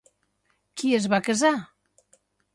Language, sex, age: Catalan, female, 50-59